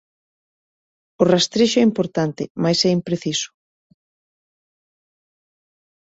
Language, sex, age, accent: Galician, female, 40-49, Normativo (estándar)